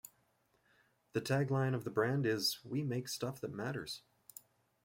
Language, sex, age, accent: English, male, 30-39, Canadian English